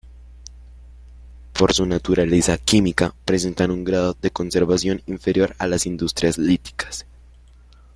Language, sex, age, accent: Spanish, male, under 19, Andino-Pacífico: Colombia, Perú, Ecuador, oeste de Bolivia y Venezuela andina